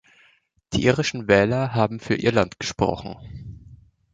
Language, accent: German, Deutschland Deutsch